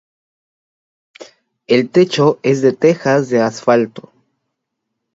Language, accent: Spanish, México